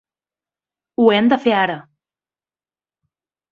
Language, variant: Catalan, Central